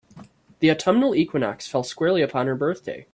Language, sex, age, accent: English, female, under 19, United States English